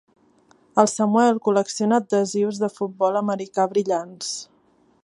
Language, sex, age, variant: Catalan, female, 19-29, Central